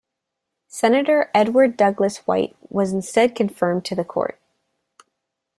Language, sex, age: English, female, under 19